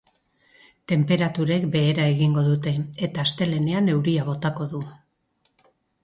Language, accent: Basque, Erdialdekoa edo Nafarra (Gipuzkoa, Nafarroa)